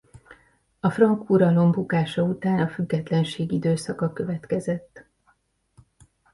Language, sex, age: Hungarian, female, 40-49